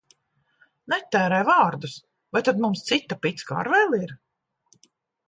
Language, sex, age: Latvian, female, 60-69